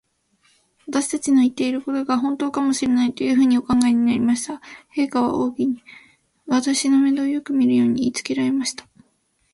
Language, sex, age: Japanese, female, 19-29